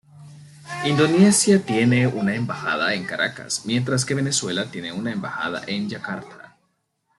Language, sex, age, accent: Spanish, male, 19-29, América central